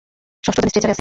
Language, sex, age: Bengali, female, 19-29